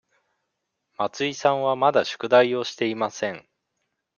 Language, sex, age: Japanese, male, 19-29